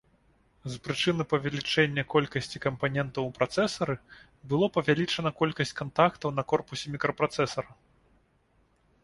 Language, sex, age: Belarusian, male, 30-39